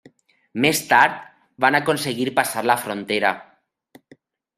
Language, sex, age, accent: Catalan, male, 30-39, valencià